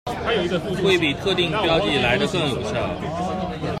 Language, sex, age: Chinese, male, 30-39